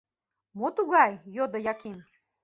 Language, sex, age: Mari, female, 40-49